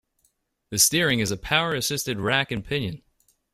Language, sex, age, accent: English, male, 19-29, United States English